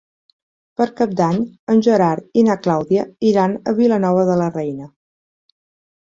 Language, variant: Catalan, Central